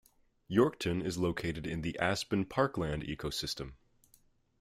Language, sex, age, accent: English, male, 19-29, United States English